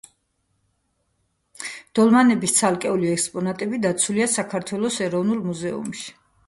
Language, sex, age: Georgian, female, 40-49